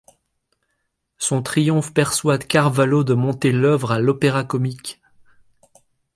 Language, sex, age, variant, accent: French, male, 30-39, Français d'Europe, Français de Belgique